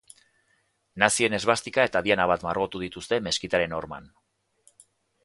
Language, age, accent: Basque, 40-49, Erdialdekoa edo Nafarra (Gipuzkoa, Nafarroa)